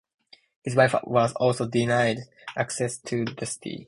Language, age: English, 19-29